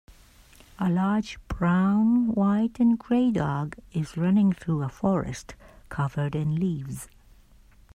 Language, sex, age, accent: English, female, 50-59, United States English